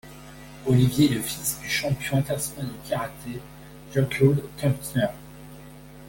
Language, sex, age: French, male, 40-49